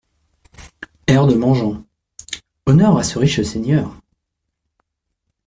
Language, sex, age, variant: French, male, 30-39, Français de métropole